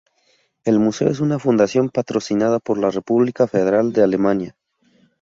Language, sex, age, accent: Spanish, male, 19-29, México